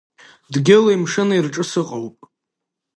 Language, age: Abkhazian, under 19